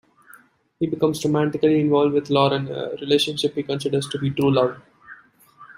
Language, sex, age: English, male, 19-29